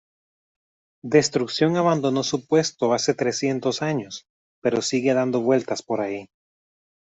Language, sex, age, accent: Spanish, male, 30-39, América central